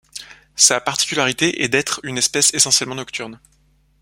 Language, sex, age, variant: French, male, 30-39, Français de métropole